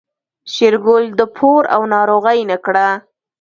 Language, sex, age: Pashto, female, 19-29